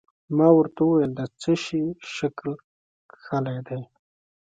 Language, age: Pashto, 19-29